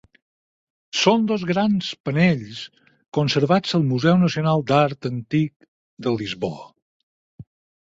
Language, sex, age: Catalan, male, 50-59